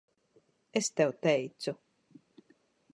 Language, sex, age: Latvian, female, 40-49